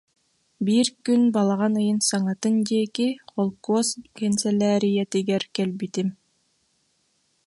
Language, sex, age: Yakut, female, 19-29